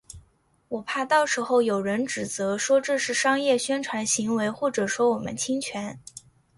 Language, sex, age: Chinese, female, 19-29